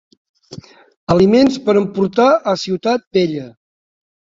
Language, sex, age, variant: Catalan, male, 60-69, Septentrional